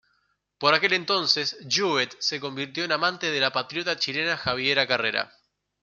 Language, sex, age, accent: Spanish, male, 19-29, Rioplatense: Argentina, Uruguay, este de Bolivia, Paraguay